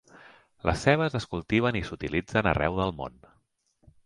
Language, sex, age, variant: Catalan, male, 40-49, Central